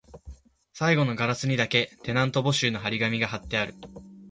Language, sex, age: Japanese, male, 19-29